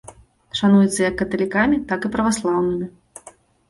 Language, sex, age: Belarusian, female, 30-39